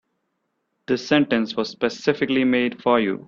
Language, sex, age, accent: English, male, 19-29, India and South Asia (India, Pakistan, Sri Lanka)